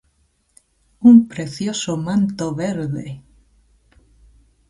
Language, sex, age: Galician, female, 40-49